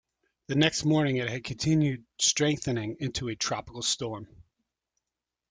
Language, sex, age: English, male, 30-39